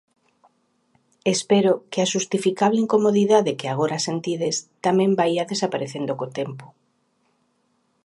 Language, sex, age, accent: Galician, female, 50-59, Normativo (estándar)